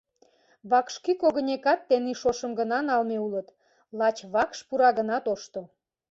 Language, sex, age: Mari, female, 40-49